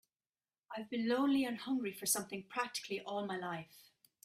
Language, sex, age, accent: English, female, 30-39, Irish English